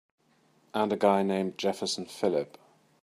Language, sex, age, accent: English, male, 40-49, England English